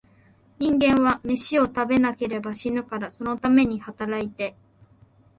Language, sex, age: Japanese, female, 19-29